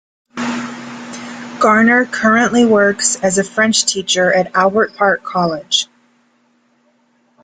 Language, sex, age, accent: English, female, 40-49, United States English